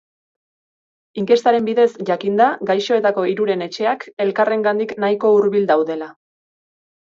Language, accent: Basque, Erdialdekoa edo Nafarra (Gipuzkoa, Nafarroa)